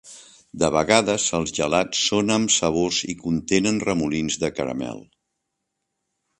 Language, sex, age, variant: Catalan, male, 60-69, Central